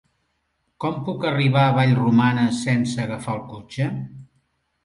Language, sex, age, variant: Catalan, male, 60-69, Central